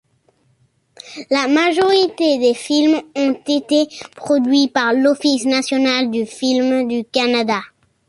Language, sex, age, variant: French, male, under 19, Français de métropole